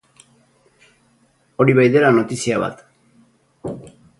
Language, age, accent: Basque, 60-69, Erdialdekoa edo Nafarra (Gipuzkoa, Nafarroa)